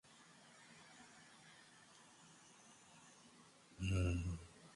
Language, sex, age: Swahili, female, 19-29